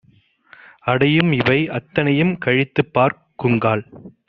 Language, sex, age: Tamil, male, 30-39